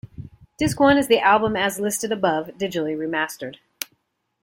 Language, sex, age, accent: English, female, 40-49, United States English